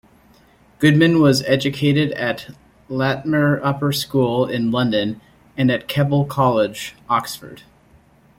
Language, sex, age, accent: English, male, 19-29, United States English